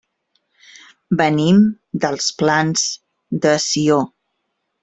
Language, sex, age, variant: Catalan, female, 40-49, Central